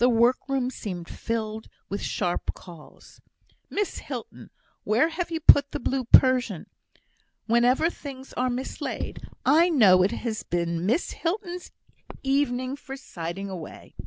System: none